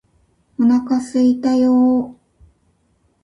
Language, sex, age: Japanese, female, 50-59